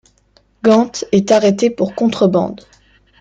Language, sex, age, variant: French, male, under 19, Français de métropole